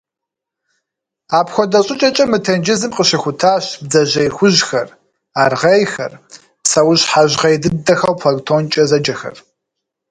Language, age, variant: Kabardian, 30-39, Адыгэбзэ (Къэбэрдей, Кирил, псоми зэдай)